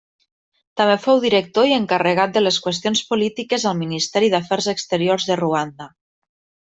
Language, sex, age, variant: Catalan, female, 30-39, Septentrional